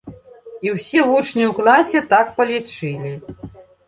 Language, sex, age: Belarusian, female, 60-69